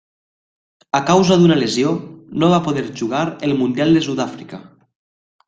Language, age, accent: Catalan, under 19, valencià